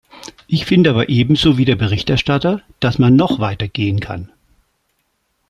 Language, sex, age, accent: German, male, 60-69, Deutschland Deutsch